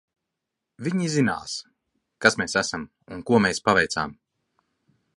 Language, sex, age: Latvian, male, 30-39